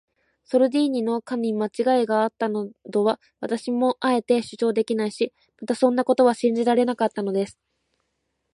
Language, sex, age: Japanese, female, 19-29